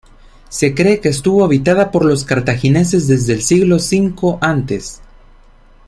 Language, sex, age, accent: Spanish, male, 19-29, América central